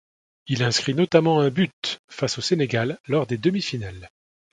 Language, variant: French, Français de métropole